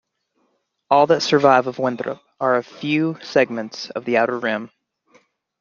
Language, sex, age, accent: English, male, 30-39, United States English